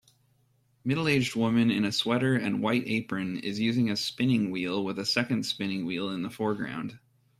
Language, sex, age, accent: English, male, 30-39, United States English